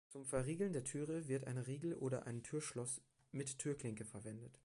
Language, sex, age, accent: German, male, 19-29, Deutschland Deutsch